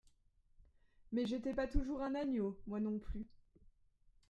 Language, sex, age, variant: French, male, 30-39, Français de métropole